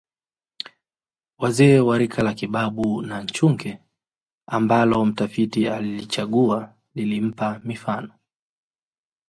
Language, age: Swahili, 30-39